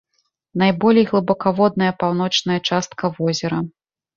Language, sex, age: Belarusian, female, 30-39